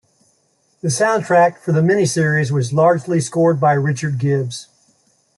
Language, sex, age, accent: English, male, 60-69, United States English